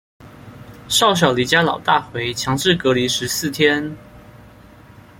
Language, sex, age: Chinese, male, 19-29